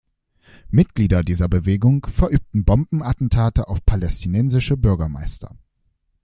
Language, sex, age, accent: German, male, under 19, Deutschland Deutsch